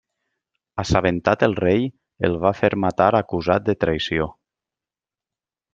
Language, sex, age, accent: Catalan, male, 30-39, valencià